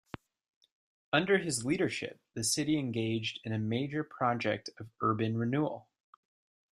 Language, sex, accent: English, male, United States English